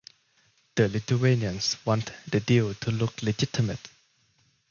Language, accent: English, United States English; Malaysian English